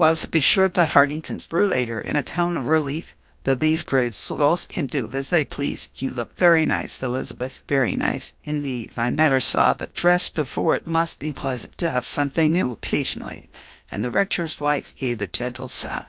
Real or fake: fake